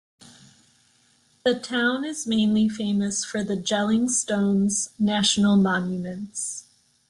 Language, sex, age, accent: English, female, 19-29, United States English